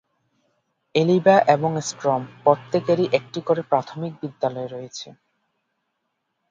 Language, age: Bengali, 19-29